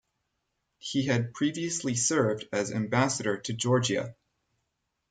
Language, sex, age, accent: English, male, 19-29, United States English